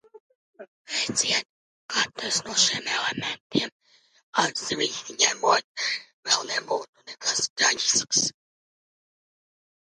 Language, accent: Latvian, bez akcenta